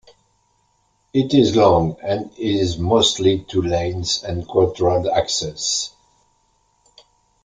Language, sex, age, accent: English, male, 70-79, England English